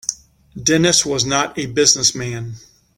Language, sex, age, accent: English, male, 50-59, United States English